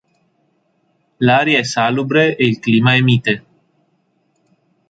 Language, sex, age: Italian, male, 30-39